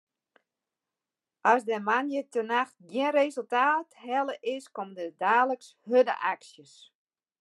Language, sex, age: Western Frisian, female, 50-59